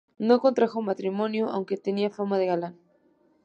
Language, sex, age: Spanish, female, 19-29